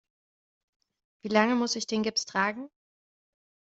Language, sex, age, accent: German, female, 30-39, Deutschland Deutsch